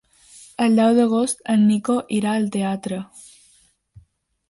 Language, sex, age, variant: Catalan, female, under 19, Balear